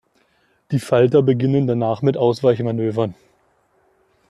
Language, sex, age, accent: German, male, 19-29, Deutschland Deutsch